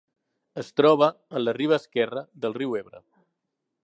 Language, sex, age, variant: Catalan, male, 40-49, Central